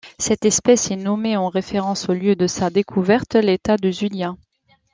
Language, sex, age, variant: French, female, 30-39, Français de métropole